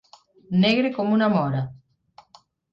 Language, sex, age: Catalan, female, 50-59